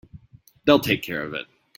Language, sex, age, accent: English, male, 30-39, United States English